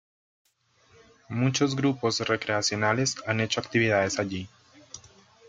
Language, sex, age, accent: Spanish, male, 19-29, Andino-Pacífico: Colombia, Perú, Ecuador, oeste de Bolivia y Venezuela andina